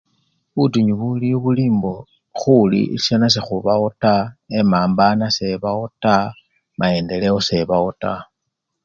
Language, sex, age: Luyia, male, 60-69